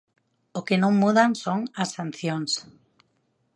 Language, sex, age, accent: Galician, female, 30-39, Normativo (estándar)